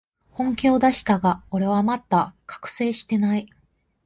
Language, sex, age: Japanese, female, 19-29